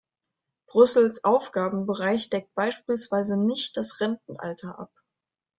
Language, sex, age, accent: German, female, 19-29, Deutschland Deutsch